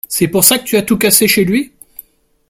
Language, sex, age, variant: French, male, 40-49, Français de métropole